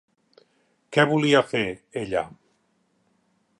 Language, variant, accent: Catalan, Central, central